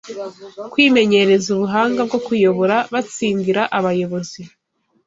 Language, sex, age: Kinyarwanda, female, 19-29